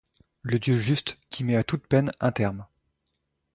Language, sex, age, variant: French, male, 19-29, Français de métropole